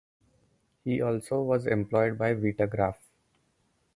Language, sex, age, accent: English, male, 30-39, India and South Asia (India, Pakistan, Sri Lanka)